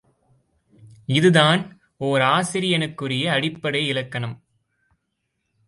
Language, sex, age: Tamil, male, 19-29